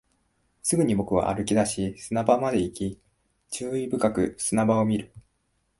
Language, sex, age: Japanese, male, 19-29